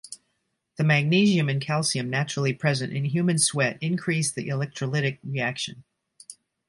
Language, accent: English, United States English